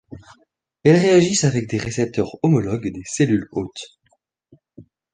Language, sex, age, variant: French, female, 19-29, Français de métropole